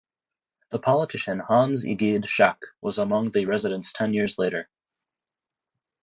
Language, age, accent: English, 30-39, United States English